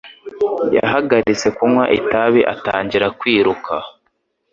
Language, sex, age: Kinyarwanda, male, 19-29